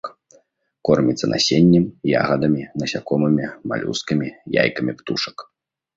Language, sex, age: Belarusian, male, 19-29